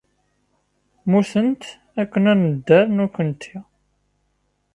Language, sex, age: Kabyle, male, 19-29